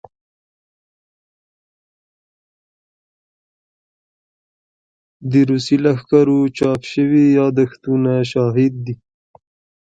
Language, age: Pashto, 19-29